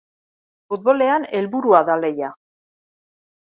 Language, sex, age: Basque, female, 40-49